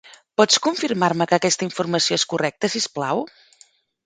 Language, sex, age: Catalan, female, 40-49